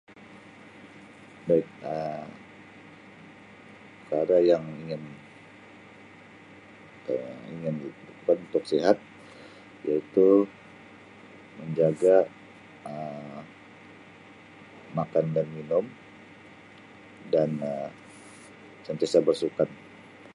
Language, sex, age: Sabah Malay, male, 40-49